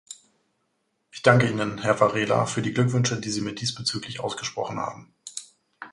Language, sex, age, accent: German, male, 19-29, Deutschland Deutsch